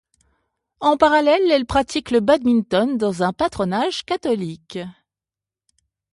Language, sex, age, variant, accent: French, female, 40-49, Français d'Europe, Français de Suisse